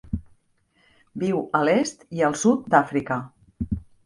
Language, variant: Catalan, Central